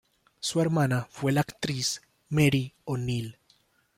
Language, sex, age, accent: Spanish, male, 19-29, Andino-Pacífico: Colombia, Perú, Ecuador, oeste de Bolivia y Venezuela andina